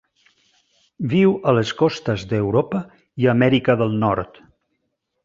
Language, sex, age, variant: Catalan, male, 60-69, Central